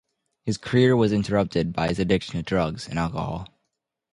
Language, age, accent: English, 19-29, United States English